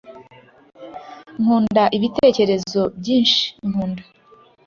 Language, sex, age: Kinyarwanda, female, 30-39